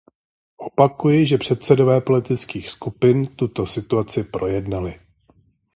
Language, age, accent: Czech, 40-49, pražský